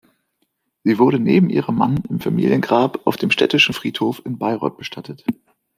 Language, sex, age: German, male, 19-29